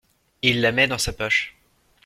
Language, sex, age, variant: French, male, 19-29, Français de métropole